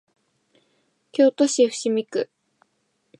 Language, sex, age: Japanese, female, 19-29